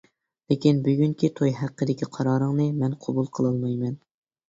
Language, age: Uyghur, 19-29